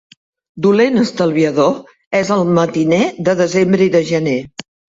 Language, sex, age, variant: Catalan, female, 70-79, Central